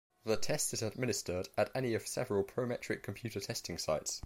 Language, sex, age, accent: English, male, under 19, England English